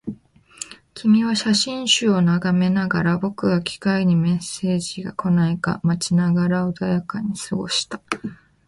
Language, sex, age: Japanese, female, 19-29